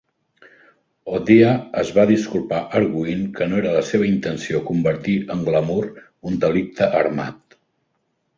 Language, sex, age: Catalan, male, 50-59